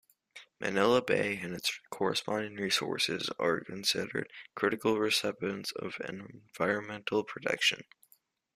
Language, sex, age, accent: English, male, under 19, United States English